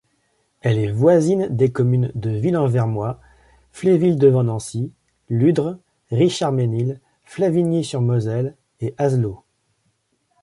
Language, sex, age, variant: French, male, 40-49, Français de métropole